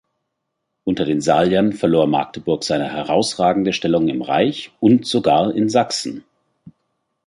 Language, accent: German, Deutschland Deutsch